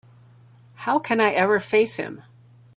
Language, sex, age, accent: English, female, 50-59, Canadian English